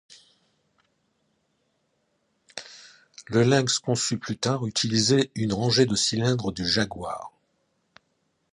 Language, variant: French, Français de métropole